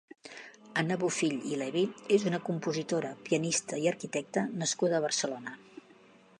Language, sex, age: Catalan, female, 60-69